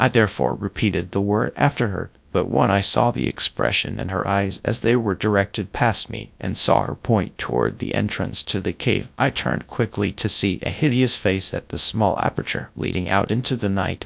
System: TTS, GradTTS